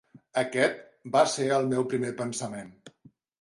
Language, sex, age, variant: Catalan, male, 50-59, Central